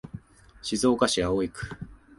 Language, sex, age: Japanese, male, 19-29